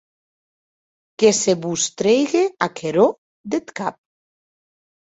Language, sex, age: Occitan, female, 40-49